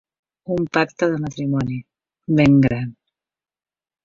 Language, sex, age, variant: Catalan, female, 40-49, Central